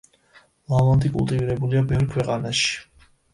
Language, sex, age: Georgian, male, 19-29